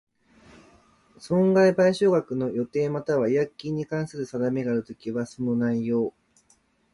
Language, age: Japanese, 30-39